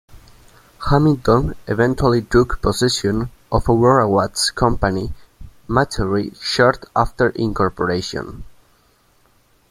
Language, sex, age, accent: English, male, 19-29, United States English